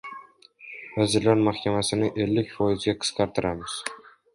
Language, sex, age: Uzbek, male, 19-29